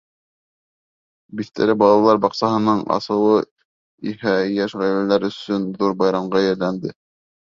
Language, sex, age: Bashkir, male, 19-29